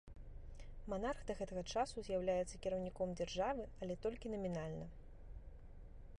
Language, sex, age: Belarusian, female, 19-29